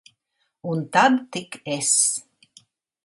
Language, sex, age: Latvian, female, 60-69